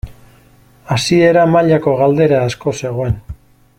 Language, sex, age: Basque, male, 60-69